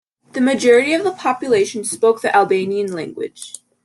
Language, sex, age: English, female, under 19